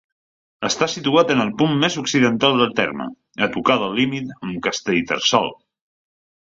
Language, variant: Catalan, Central